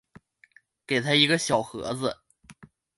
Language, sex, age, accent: Chinese, male, 19-29, 出生地：黑龙江省